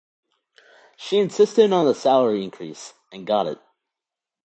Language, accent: English, United States English